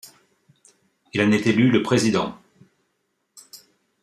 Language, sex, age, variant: French, male, 60-69, Français de métropole